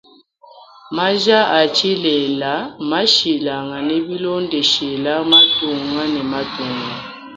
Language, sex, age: Luba-Lulua, female, 19-29